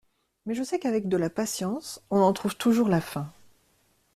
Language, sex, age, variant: French, female, 40-49, Français de métropole